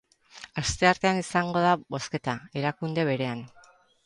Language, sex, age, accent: Basque, female, 50-59, Erdialdekoa edo Nafarra (Gipuzkoa, Nafarroa)